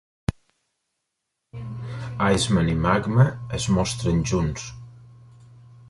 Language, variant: Catalan, Central